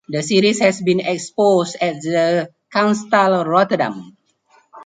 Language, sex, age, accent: English, male, 40-49, Malaysian English